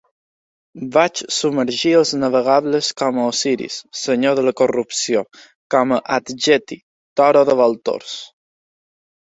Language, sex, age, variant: Catalan, male, under 19, Balear